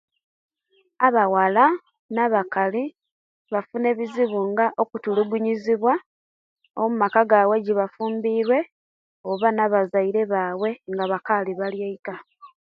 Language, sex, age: Kenyi, female, 19-29